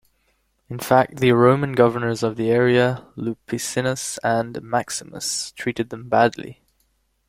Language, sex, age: English, male, 19-29